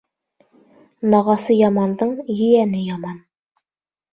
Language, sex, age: Bashkir, female, 30-39